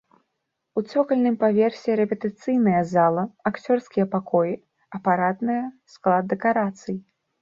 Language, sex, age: Belarusian, female, 19-29